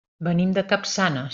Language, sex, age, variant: Catalan, female, 40-49, Central